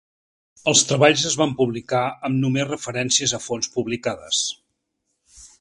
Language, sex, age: Catalan, male, 40-49